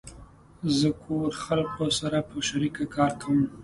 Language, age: Pashto, 30-39